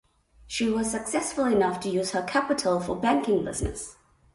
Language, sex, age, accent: English, female, 30-39, Southern African (South Africa, Zimbabwe, Namibia)